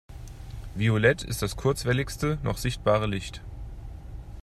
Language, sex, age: German, male, 30-39